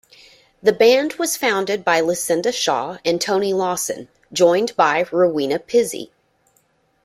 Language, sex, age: English, female, 30-39